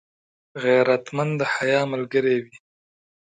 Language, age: Pashto, 30-39